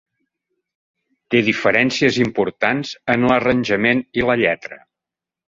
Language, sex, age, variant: Catalan, male, 50-59, Central